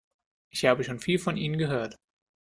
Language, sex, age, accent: German, male, 30-39, Deutschland Deutsch